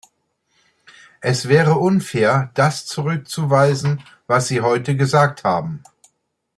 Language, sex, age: German, male, 60-69